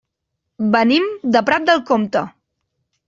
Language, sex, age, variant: Catalan, female, 19-29, Central